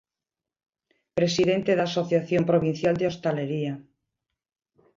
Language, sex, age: Galician, female, 60-69